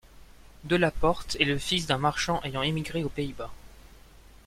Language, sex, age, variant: French, male, 19-29, Français de métropole